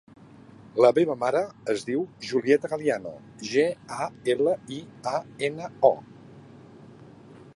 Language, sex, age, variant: Catalan, male, 50-59, Central